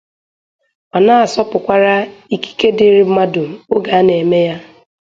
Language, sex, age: Igbo, female, under 19